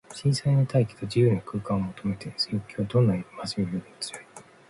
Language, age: Japanese, 50-59